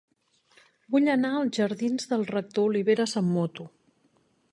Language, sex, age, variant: Catalan, female, 50-59, Central